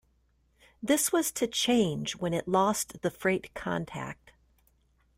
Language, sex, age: English, female, 50-59